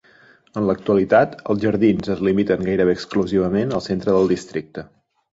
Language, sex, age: Catalan, male, 40-49